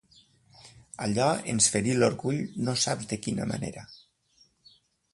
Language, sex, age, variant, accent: Catalan, male, 60-69, Valencià central, valencià